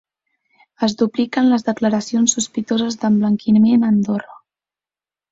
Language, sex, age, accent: Catalan, female, 19-29, Camp de Tarragona